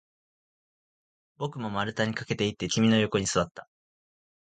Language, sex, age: Japanese, male, 19-29